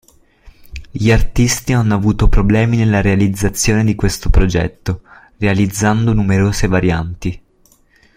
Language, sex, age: Italian, male, 19-29